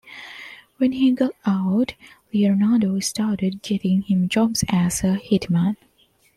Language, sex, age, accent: English, female, 19-29, India and South Asia (India, Pakistan, Sri Lanka)